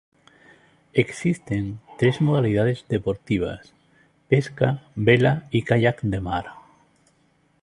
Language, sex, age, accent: Spanish, male, 50-59, España: Sur peninsular (Andalucia, Extremadura, Murcia)